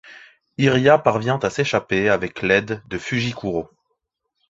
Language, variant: French, Français de métropole